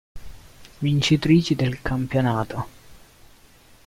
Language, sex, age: Italian, male, 19-29